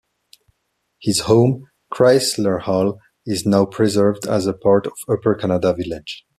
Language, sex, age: English, male, 30-39